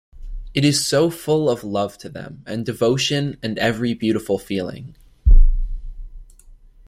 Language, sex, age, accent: English, male, under 19, United States English